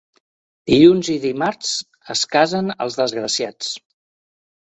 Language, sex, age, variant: Catalan, male, 60-69, Central